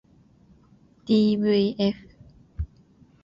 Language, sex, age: Japanese, female, 19-29